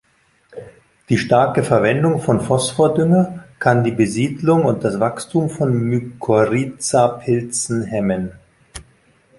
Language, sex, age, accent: German, male, 50-59, Deutschland Deutsch